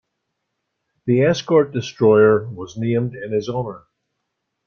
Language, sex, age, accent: English, male, 70-79, Irish English